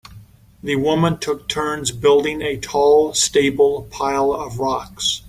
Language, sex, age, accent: English, male, 50-59, United States English